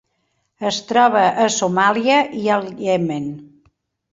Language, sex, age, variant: Catalan, female, 70-79, Central